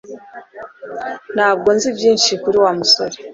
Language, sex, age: Kinyarwanda, female, 40-49